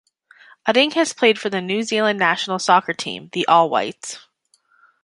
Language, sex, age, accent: English, female, 30-39, Canadian English